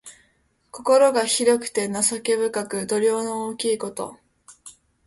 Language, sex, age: Japanese, female, under 19